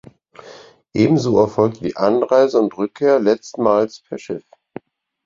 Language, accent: German, Deutschland Deutsch